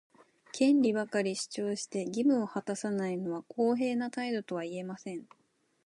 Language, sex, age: Japanese, female, 19-29